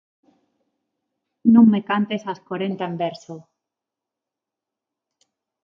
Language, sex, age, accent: Galician, female, 40-49, Normativo (estándar); Neofalante